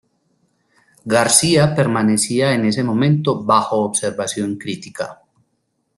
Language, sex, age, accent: Spanish, male, 40-49, Andino-Pacífico: Colombia, Perú, Ecuador, oeste de Bolivia y Venezuela andina